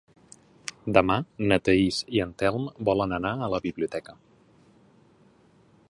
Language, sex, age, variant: Catalan, male, 19-29, Central